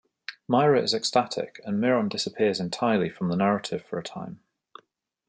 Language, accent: English, England English